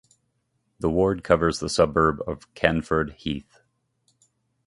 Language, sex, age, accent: English, male, 30-39, United States English